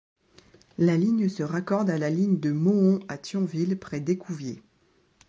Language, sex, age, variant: French, female, 30-39, Français de métropole